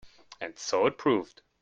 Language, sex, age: English, male, 19-29